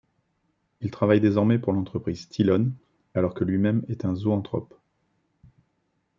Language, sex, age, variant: French, male, 40-49, Français de métropole